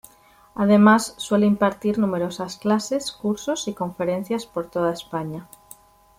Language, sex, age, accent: Spanish, female, 30-39, España: Norte peninsular (Asturias, Castilla y León, Cantabria, País Vasco, Navarra, Aragón, La Rioja, Guadalajara, Cuenca)